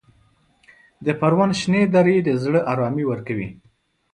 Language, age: Pashto, 30-39